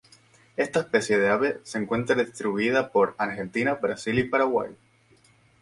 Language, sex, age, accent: Spanish, male, 19-29, España: Islas Canarias